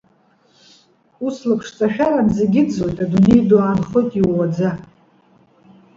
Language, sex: Abkhazian, female